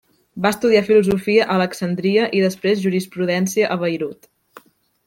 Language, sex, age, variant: Catalan, female, 19-29, Central